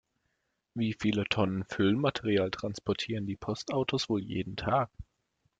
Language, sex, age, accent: German, male, 19-29, Deutschland Deutsch